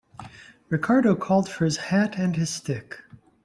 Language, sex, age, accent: English, male, 40-49, United States English